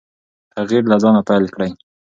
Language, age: Pashto, 19-29